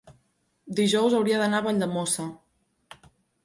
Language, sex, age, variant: Catalan, female, 19-29, Central